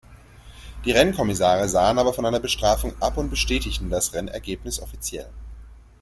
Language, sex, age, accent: German, male, 30-39, Deutschland Deutsch